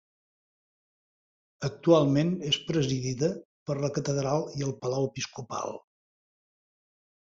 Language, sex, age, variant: Catalan, male, 60-69, Central